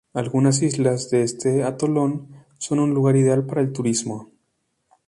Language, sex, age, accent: Spanish, male, 19-29, México